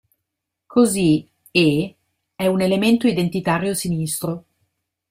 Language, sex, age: Italian, female, 40-49